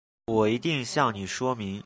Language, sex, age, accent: Chinese, male, under 19, 出生地：河北省